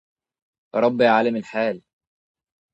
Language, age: Arabic, under 19